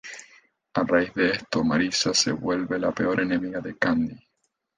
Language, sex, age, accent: Spanish, male, 19-29, Caribe: Cuba, Venezuela, Puerto Rico, República Dominicana, Panamá, Colombia caribeña, México caribeño, Costa del golfo de México